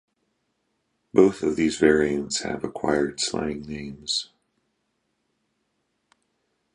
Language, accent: English, United States English